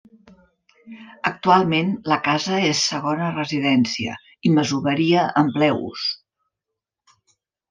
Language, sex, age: Catalan, female, 60-69